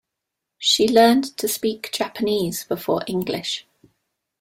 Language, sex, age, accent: English, female, 19-29, England English